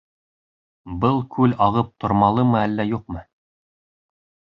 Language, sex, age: Bashkir, male, 30-39